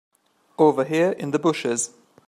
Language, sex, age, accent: English, male, 30-39, England English